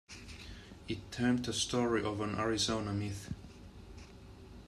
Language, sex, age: English, male, 40-49